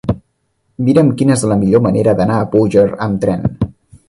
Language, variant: Catalan, Central